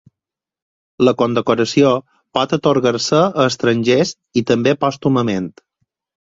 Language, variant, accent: Catalan, Balear, mallorquí